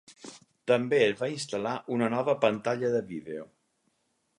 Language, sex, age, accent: Catalan, male, 50-59, mallorquí